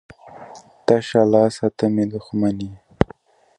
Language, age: Pashto, 19-29